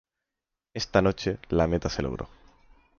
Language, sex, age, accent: Spanish, male, 19-29, España: Centro-Sur peninsular (Madrid, Toledo, Castilla-La Mancha); España: Islas Canarias